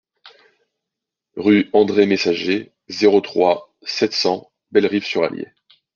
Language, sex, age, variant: French, male, 19-29, Français de métropole